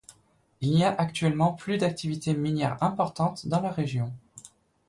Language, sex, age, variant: French, female, 19-29, Français de métropole